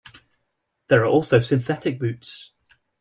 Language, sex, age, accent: English, male, 19-29, England English